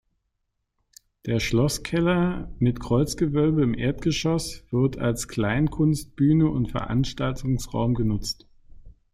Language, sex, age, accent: German, male, 50-59, Deutschland Deutsch